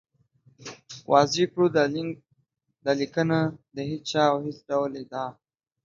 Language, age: Pashto, 19-29